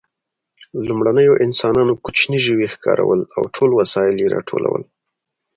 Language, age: Pashto, 19-29